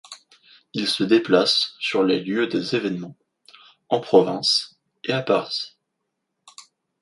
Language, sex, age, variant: French, male, 19-29, Français de métropole